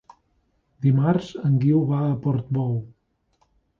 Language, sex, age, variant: Catalan, male, 40-49, Nord-Occidental